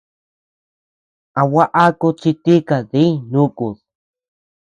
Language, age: Tepeuxila Cuicatec, under 19